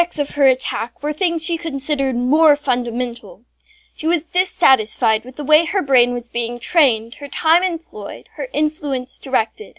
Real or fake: real